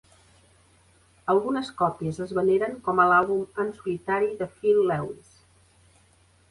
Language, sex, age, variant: Catalan, female, 50-59, Central